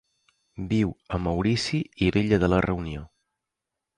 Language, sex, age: Catalan, male, 30-39